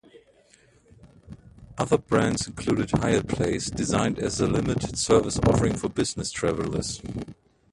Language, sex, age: English, male, 30-39